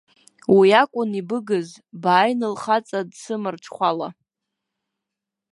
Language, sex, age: Abkhazian, female, under 19